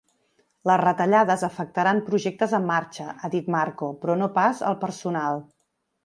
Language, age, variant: Catalan, 40-49, Central